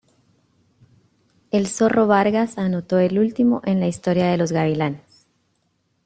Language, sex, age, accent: Spanish, female, 30-39, América central